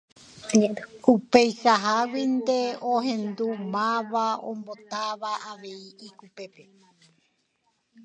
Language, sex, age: Guarani, female, 19-29